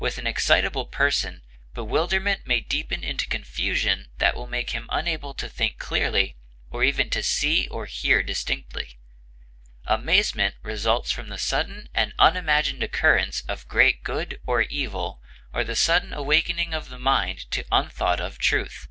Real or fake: real